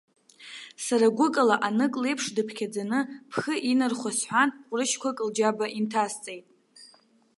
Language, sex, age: Abkhazian, female, 19-29